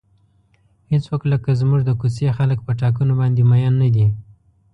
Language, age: Pashto, 19-29